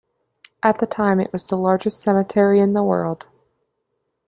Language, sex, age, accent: English, female, 19-29, United States English